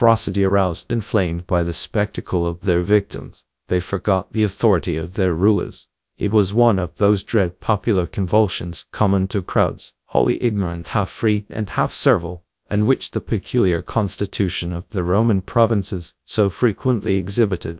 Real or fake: fake